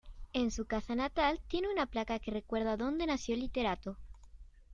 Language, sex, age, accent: Spanish, female, under 19, Rioplatense: Argentina, Uruguay, este de Bolivia, Paraguay